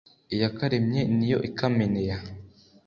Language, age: Kinyarwanda, under 19